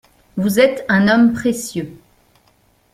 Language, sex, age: French, female, 40-49